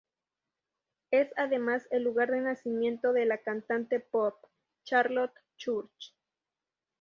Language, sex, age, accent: Spanish, female, 19-29, México